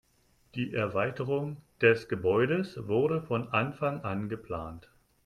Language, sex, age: German, male, 30-39